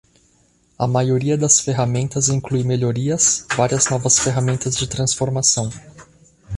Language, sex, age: Portuguese, male, 30-39